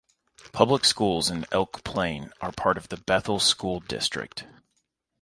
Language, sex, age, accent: English, male, 30-39, United States English